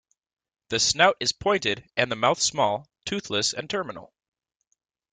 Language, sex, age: English, male, 19-29